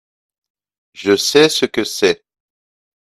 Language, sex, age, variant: French, male, 40-49, Français de métropole